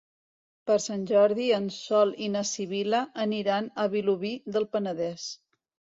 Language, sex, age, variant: Catalan, female, 50-59, Central